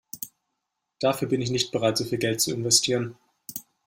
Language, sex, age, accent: German, male, 19-29, Deutschland Deutsch